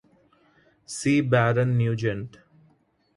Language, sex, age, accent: English, male, 19-29, India and South Asia (India, Pakistan, Sri Lanka)